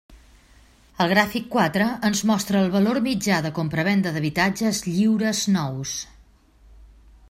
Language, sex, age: Catalan, female, 50-59